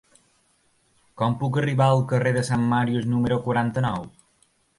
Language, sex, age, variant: Catalan, male, 19-29, Balear